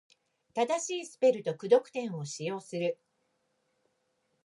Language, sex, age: Japanese, female, 50-59